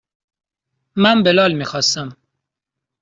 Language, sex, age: Persian, male, 19-29